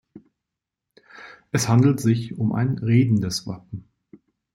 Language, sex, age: German, male, 30-39